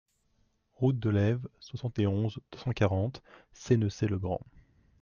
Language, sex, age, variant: French, male, 19-29, Français de métropole